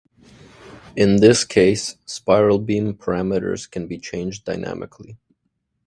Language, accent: English, Canadian English